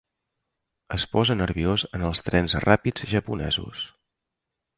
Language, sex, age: Catalan, male, 30-39